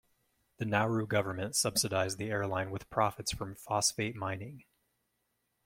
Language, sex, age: English, male, 30-39